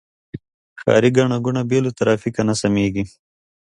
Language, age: Pashto, 30-39